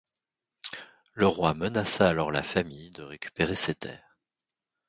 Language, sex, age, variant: French, male, 30-39, Français de métropole